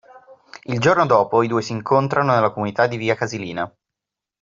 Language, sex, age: Italian, male, 19-29